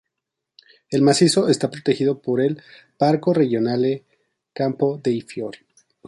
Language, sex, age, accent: Spanish, male, 30-39, México